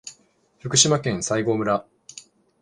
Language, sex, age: Japanese, male, 19-29